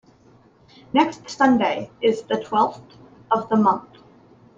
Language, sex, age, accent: English, female, 19-29, United States English